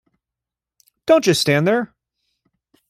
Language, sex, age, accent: English, male, 40-49, United States English